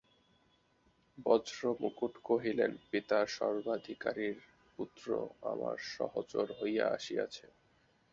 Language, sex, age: Bengali, male, 19-29